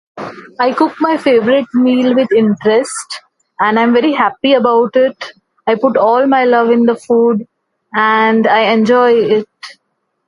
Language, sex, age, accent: English, female, 40-49, India and South Asia (India, Pakistan, Sri Lanka)